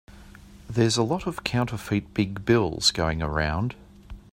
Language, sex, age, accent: English, male, 50-59, Australian English